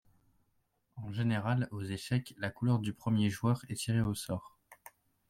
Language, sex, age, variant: French, male, under 19, Français de métropole